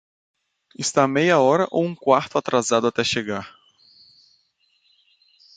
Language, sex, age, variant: Portuguese, male, 30-39, Portuguese (Brasil)